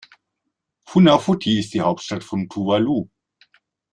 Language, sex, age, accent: German, male, 50-59, Deutschland Deutsch